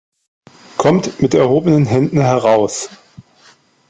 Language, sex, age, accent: German, male, 40-49, Deutschland Deutsch